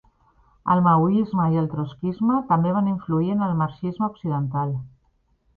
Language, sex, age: Catalan, female, 50-59